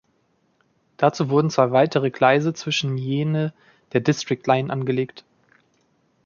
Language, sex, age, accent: German, male, 30-39, Deutschland Deutsch